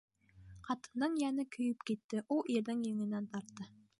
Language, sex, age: Bashkir, female, under 19